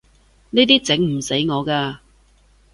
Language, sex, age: Cantonese, female, 40-49